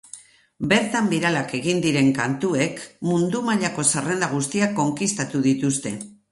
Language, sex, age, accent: Basque, female, 60-69, Mendebalekoa (Araba, Bizkaia, Gipuzkoako mendebaleko herri batzuk)